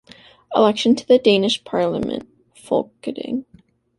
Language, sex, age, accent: English, female, 19-29, United States English